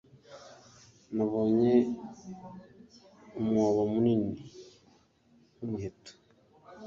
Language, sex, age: Kinyarwanda, male, 40-49